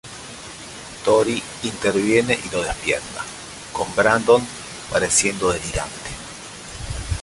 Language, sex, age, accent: Spanish, male, 40-49, Rioplatense: Argentina, Uruguay, este de Bolivia, Paraguay